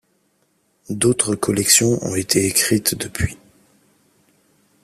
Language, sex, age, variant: French, male, 19-29, Français de métropole